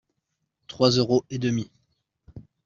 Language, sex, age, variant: French, male, 30-39, Français de métropole